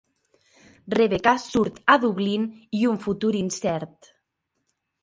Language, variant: Catalan, Central